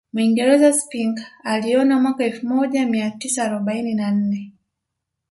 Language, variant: Swahili, Kiswahili cha Bara ya Tanzania